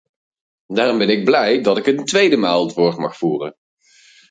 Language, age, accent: Dutch, 30-39, Nederlands Nederlands